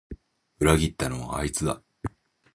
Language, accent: Japanese, 日本人